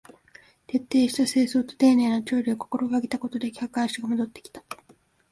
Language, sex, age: Japanese, female, 19-29